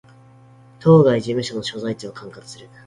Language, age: Japanese, 19-29